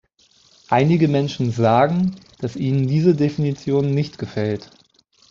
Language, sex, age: German, male, 19-29